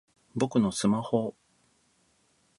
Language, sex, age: Japanese, male, 40-49